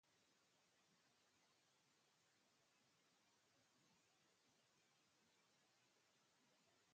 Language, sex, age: Spanish, male, under 19